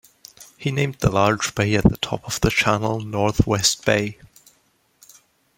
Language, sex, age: English, male, 19-29